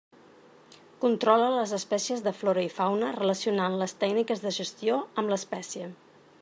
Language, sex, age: Catalan, female, 40-49